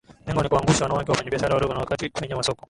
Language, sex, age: Swahili, male, 19-29